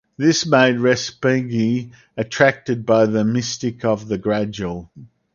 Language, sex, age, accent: English, male, 50-59, Australian English